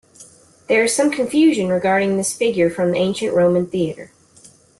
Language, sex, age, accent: English, female, 30-39, United States English